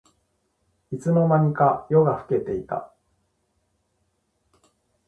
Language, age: Japanese, 40-49